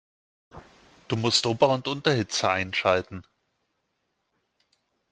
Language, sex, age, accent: German, male, 40-49, Deutschland Deutsch